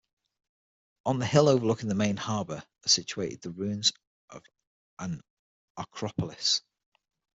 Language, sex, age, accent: English, male, 40-49, England English